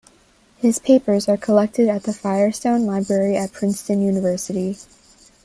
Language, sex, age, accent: English, female, under 19, United States English